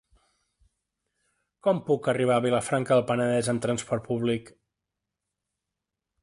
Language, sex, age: Catalan, male, 30-39